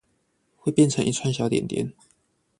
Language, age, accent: Chinese, 19-29, 出生地：彰化縣